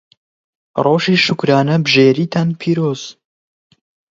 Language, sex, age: Central Kurdish, male, under 19